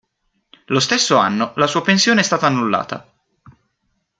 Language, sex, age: Italian, male, 19-29